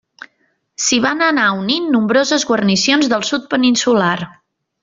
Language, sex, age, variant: Catalan, female, 40-49, Nord-Occidental